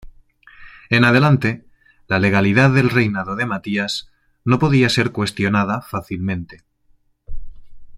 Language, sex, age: Spanish, male, 40-49